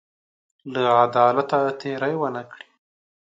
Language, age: Pashto, 19-29